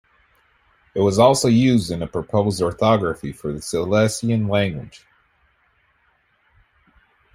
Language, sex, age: English, male, 40-49